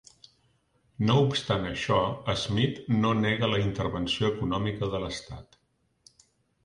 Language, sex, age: Catalan, male, 50-59